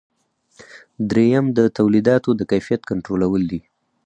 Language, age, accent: Pashto, 19-29, معیاري پښتو